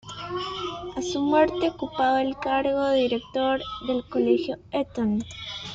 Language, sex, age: Spanish, female, under 19